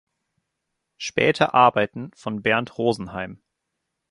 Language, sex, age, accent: German, male, 30-39, Deutschland Deutsch